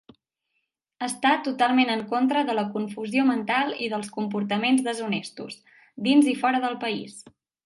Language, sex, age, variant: Catalan, female, 19-29, Central